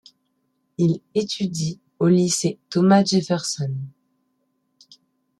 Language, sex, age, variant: French, female, 19-29, Français de métropole